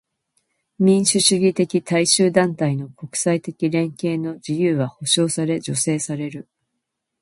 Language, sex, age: Japanese, female, 50-59